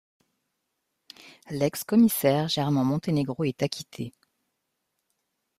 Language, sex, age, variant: French, female, 40-49, Français de métropole